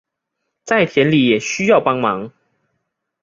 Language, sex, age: Chinese, male, 30-39